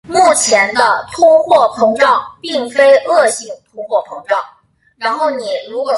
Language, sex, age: Chinese, female, 30-39